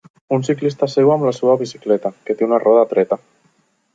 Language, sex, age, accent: Catalan, male, 19-29, valencià